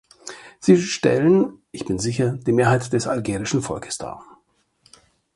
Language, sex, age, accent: German, male, 50-59, Deutschland Deutsch